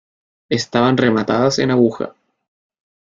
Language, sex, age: Spanish, male, 19-29